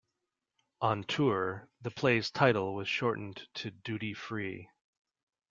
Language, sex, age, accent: English, male, 30-39, United States English